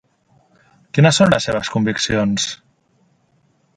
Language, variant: Catalan, Central